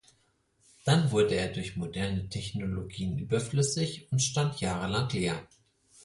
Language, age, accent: German, 30-39, Deutschland Deutsch